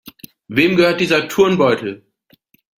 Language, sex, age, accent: German, male, 40-49, Deutschland Deutsch